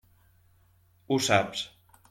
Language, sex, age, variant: Catalan, male, 30-39, Balear